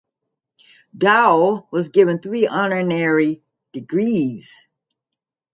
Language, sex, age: English, female, 60-69